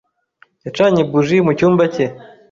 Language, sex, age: Kinyarwanda, male, 19-29